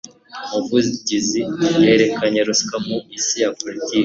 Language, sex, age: Kinyarwanda, male, 19-29